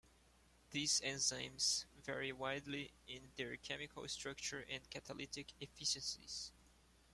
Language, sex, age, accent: English, male, 19-29, United States English